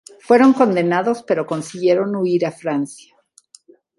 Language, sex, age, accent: Spanish, female, 60-69, México